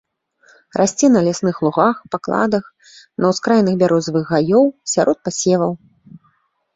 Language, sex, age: Belarusian, female, 30-39